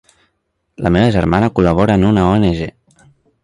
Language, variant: Catalan, Central